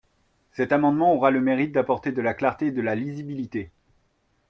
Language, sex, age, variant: French, male, 30-39, Français de métropole